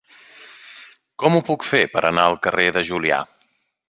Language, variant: Catalan, Nord-Occidental